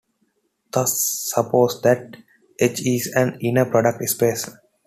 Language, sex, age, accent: English, male, 19-29, India and South Asia (India, Pakistan, Sri Lanka)